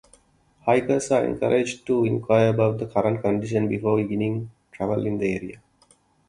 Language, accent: English, India and South Asia (India, Pakistan, Sri Lanka)